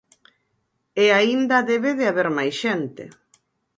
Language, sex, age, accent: Galician, female, 50-59, Atlántico (seseo e gheada)